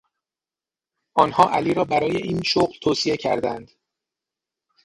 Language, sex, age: Persian, male, 30-39